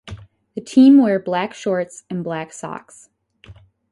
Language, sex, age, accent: English, female, 19-29, United States English